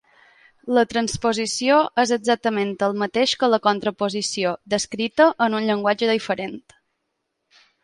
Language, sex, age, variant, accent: Catalan, female, 19-29, Balear, mallorquí